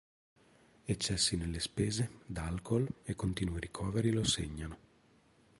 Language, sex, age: Italian, male, 40-49